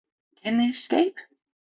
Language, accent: English, United States English; Australian English